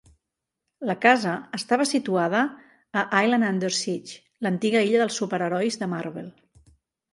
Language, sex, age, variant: Catalan, female, 50-59, Central